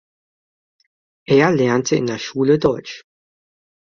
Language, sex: German, male